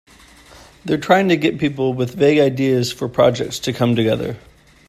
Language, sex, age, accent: English, male, 19-29, United States English